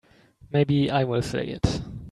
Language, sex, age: English, male, 19-29